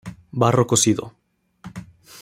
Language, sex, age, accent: Spanish, male, 19-29, México